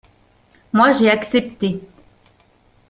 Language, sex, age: French, female, 40-49